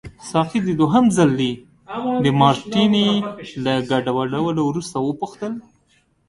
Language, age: Pashto, 30-39